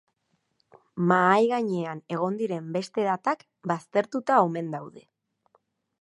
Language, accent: Basque, Erdialdekoa edo Nafarra (Gipuzkoa, Nafarroa)